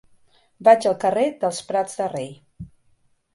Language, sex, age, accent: Catalan, female, 40-49, balear; central